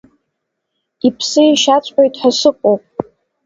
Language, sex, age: Abkhazian, female, under 19